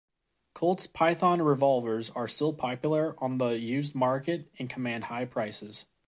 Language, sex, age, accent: English, male, 30-39, United States English